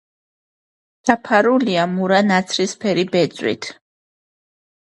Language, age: Georgian, under 19